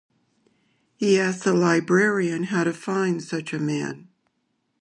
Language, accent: English, United States English